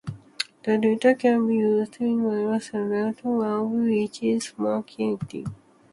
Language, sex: English, female